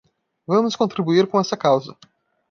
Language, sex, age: Portuguese, male, 30-39